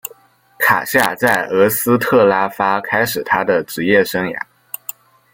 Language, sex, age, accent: Chinese, male, under 19, 出生地：浙江省